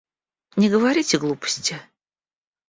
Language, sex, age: Russian, female, 40-49